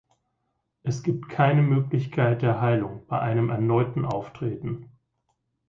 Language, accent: German, Deutschland Deutsch